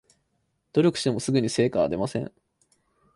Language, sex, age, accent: Japanese, male, 19-29, 標準語